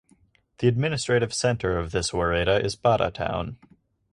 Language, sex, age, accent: English, male, under 19, United States English